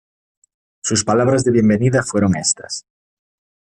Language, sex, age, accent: Spanish, male, 30-39, España: Norte peninsular (Asturias, Castilla y León, Cantabria, País Vasco, Navarra, Aragón, La Rioja, Guadalajara, Cuenca)